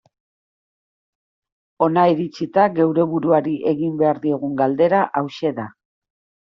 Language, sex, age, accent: Basque, female, 40-49, Erdialdekoa edo Nafarra (Gipuzkoa, Nafarroa)